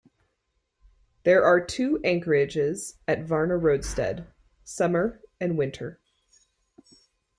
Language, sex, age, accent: English, female, 30-39, United States English